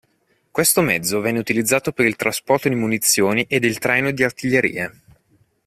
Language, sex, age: Italian, male, 30-39